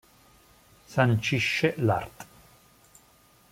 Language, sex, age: Italian, male, 40-49